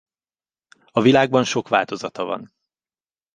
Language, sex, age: Hungarian, male, 30-39